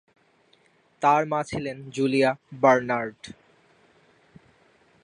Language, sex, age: Bengali, male, 19-29